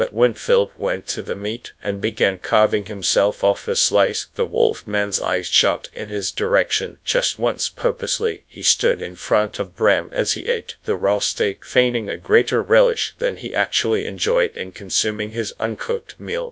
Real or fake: fake